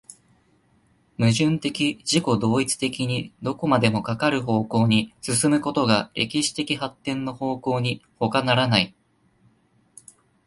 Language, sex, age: Japanese, male, 19-29